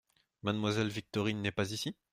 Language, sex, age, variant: French, male, 30-39, Français de métropole